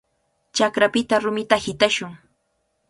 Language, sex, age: Cajatambo North Lima Quechua, female, 19-29